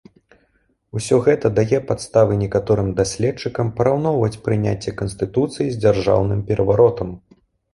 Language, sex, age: Belarusian, male, 30-39